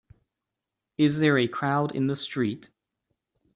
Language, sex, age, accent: English, male, 30-39, United States English